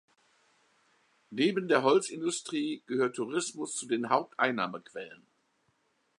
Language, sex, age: German, male, 60-69